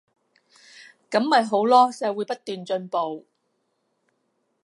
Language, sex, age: Cantonese, female, 60-69